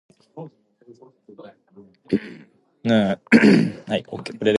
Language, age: English, 19-29